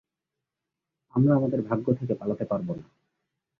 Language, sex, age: Bengali, male, 19-29